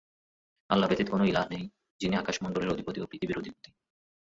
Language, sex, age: Bengali, male, 19-29